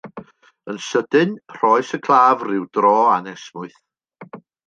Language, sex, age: Welsh, male, 60-69